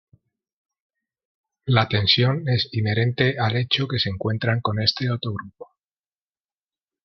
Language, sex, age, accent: Spanish, male, 30-39, España: Centro-Sur peninsular (Madrid, Toledo, Castilla-La Mancha)